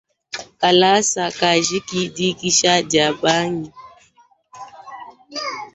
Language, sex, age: Luba-Lulua, female, 19-29